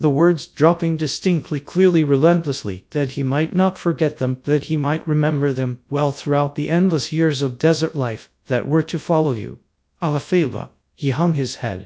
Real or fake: fake